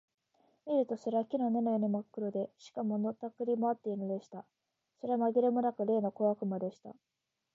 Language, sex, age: Japanese, female, 19-29